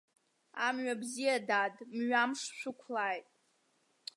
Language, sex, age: Abkhazian, female, under 19